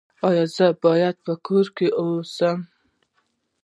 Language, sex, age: Pashto, female, 19-29